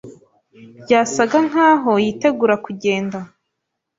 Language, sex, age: Kinyarwanda, female, 19-29